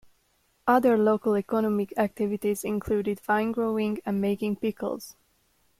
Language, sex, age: English, female, 19-29